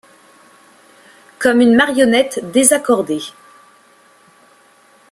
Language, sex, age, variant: French, female, 19-29, Français de métropole